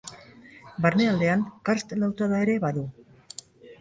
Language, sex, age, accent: Basque, male, 50-59, Mendebalekoa (Araba, Bizkaia, Gipuzkoako mendebaleko herri batzuk)